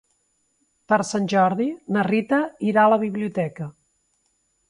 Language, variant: Catalan, Central